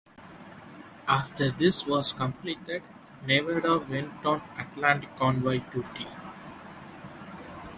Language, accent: English, India and South Asia (India, Pakistan, Sri Lanka)